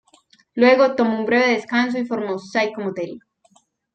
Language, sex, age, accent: Spanish, female, 30-39, Andino-Pacífico: Colombia, Perú, Ecuador, oeste de Bolivia y Venezuela andina